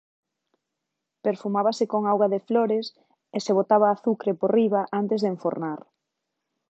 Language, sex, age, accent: Galician, female, 30-39, Normativo (estándar)